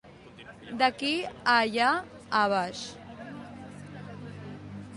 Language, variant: Catalan, Central